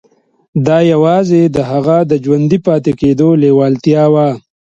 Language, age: Pashto, 30-39